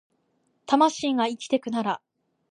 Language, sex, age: Japanese, female, 19-29